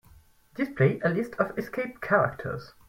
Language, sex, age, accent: English, male, 19-29, french accent